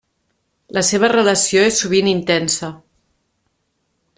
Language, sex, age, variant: Catalan, female, 40-49, Central